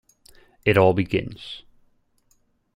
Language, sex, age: English, male, 30-39